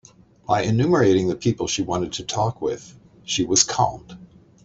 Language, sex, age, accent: English, male, 70-79, United States English